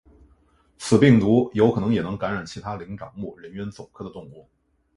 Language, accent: Chinese, 出生地：北京市